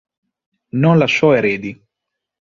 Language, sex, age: Italian, male, 30-39